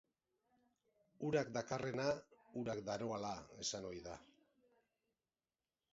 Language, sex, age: Basque, male, 50-59